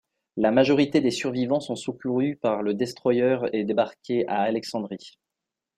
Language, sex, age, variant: French, male, 19-29, Français de métropole